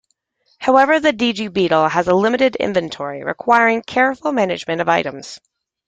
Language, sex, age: English, female, 40-49